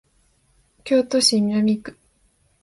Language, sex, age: Japanese, female, 19-29